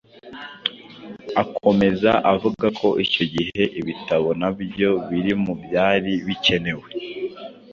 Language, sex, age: Kinyarwanda, male, under 19